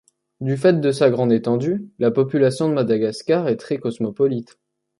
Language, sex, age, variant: French, male, under 19, Français de métropole